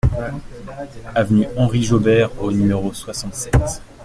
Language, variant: French, Français de métropole